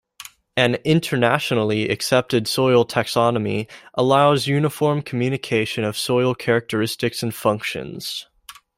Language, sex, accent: English, male, United States English